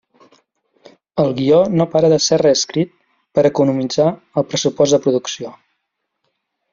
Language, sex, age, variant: Catalan, male, 40-49, Septentrional